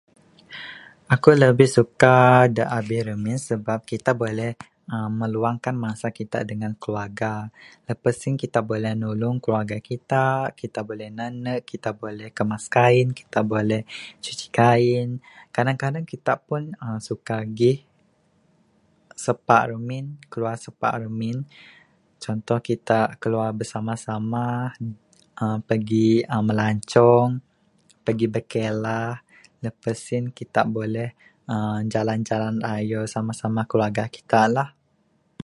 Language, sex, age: Bukar-Sadung Bidayuh, male, 19-29